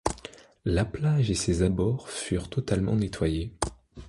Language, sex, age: French, male, 19-29